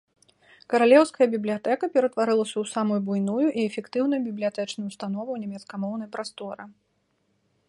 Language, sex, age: Belarusian, female, 30-39